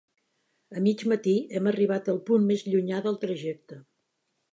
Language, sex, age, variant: Catalan, female, 70-79, Central